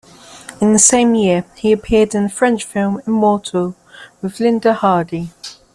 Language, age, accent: English, under 19, England English